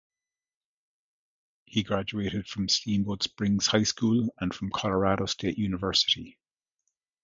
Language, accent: English, Irish English